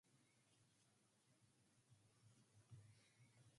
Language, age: English, 19-29